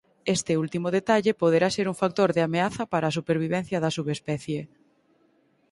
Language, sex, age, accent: Galician, female, 19-29, Oriental (común en zona oriental)